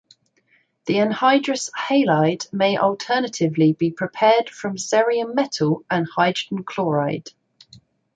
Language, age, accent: English, 30-39, England English